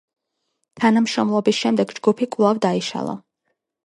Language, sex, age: Georgian, female, 19-29